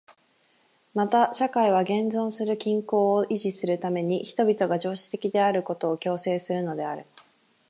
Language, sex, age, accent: Japanese, female, 19-29, 関東